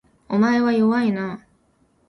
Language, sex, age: Japanese, female, 19-29